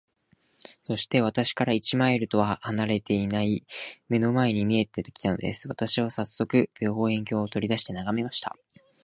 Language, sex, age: Japanese, male, 19-29